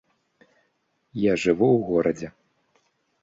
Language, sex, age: Belarusian, male, 19-29